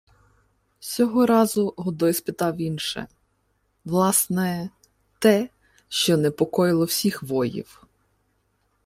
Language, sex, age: Ukrainian, female, 30-39